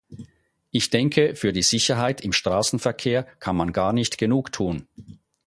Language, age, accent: German, 50-59, Schweizerdeutsch